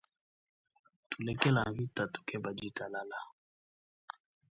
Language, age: Luba-Lulua, 19-29